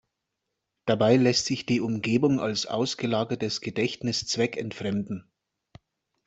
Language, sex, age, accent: German, male, 40-49, Deutschland Deutsch